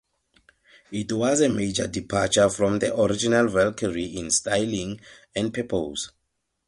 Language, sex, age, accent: English, male, 30-39, Southern African (South Africa, Zimbabwe, Namibia)